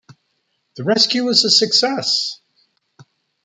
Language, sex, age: English, male, 50-59